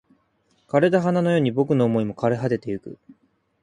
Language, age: Japanese, 19-29